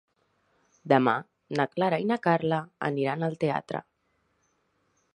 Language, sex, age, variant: Catalan, female, 19-29, Central